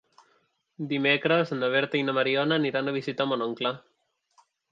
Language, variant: Catalan, Central